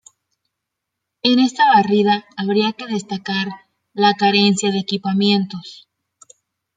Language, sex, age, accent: Spanish, female, 19-29, México